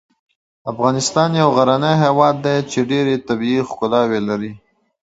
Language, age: Pashto, 19-29